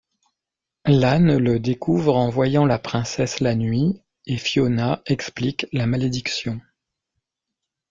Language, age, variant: French, 40-49, Français de métropole